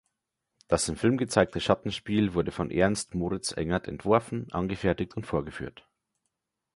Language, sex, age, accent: German, male, 19-29, Deutschland Deutsch